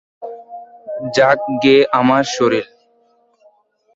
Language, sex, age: Bengali, male, under 19